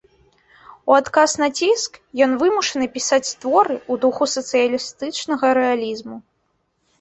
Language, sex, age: Belarusian, female, under 19